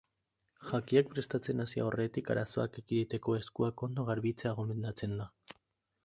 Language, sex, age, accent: Basque, male, 19-29, Mendebalekoa (Araba, Bizkaia, Gipuzkoako mendebaleko herri batzuk)